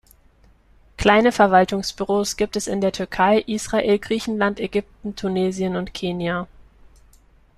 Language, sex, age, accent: German, female, 19-29, Deutschland Deutsch